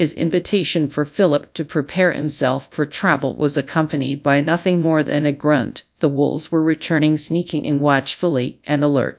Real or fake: fake